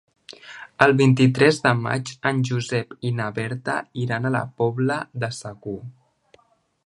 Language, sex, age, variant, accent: Catalan, male, under 19, Central, central